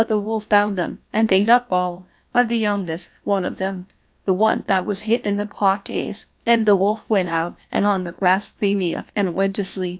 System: TTS, GlowTTS